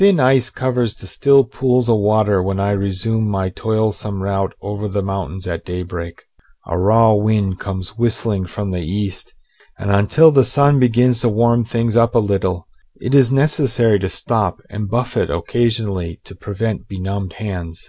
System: none